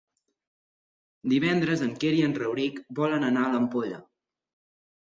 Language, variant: Catalan, Central